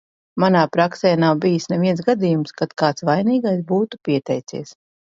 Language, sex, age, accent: Latvian, female, 40-49, Riga